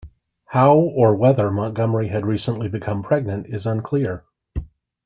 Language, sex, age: English, male, 40-49